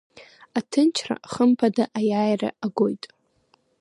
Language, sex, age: Abkhazian, female, 19-29